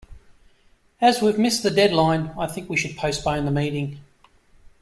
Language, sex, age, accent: English, male, 50-59, Australian English